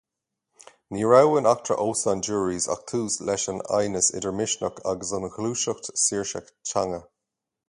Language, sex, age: Irish, male, 40-49